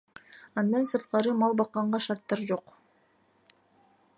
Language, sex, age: Kyrgyz, female, 19-29